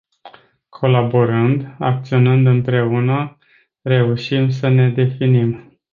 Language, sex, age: Romanian, male, 40-49